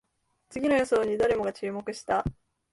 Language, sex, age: Japanese, female, 19-29